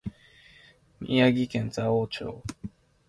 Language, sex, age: Japanese, male, 19-29